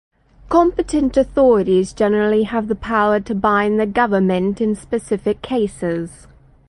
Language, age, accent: English, 30-39, United States English; England English